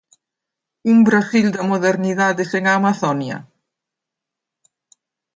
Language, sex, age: Galician, female, 60-69